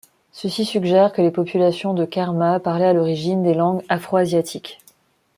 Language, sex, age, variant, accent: French, female, 30-39, Français d'Afrique subsaharienne et des îles africaines, Français de Madagascar